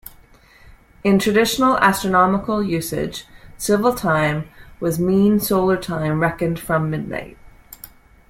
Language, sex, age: English, female, 40-49